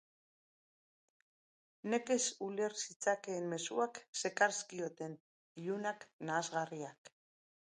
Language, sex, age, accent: Basque, female, 50-59, Erdialdekoa edo Nafarra (Gipuzkoa, Nafarroa)